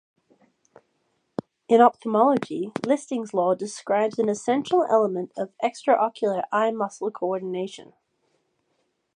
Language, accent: English, Australian English